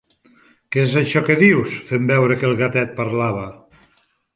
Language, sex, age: Catalan, male, 60-69